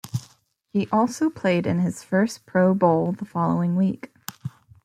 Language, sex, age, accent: English, female, 19-29, United States English